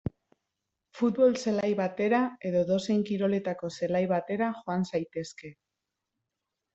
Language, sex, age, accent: Basque, female, 30-39, Mendebalekoa (Araba, Bizkaia, Gipuzkoako mendebaleko herri batzuk)